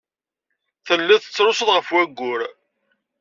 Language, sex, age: Kabyle, male, 40-49